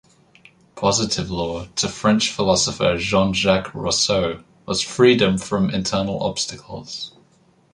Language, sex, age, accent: English, male, 19-29, England English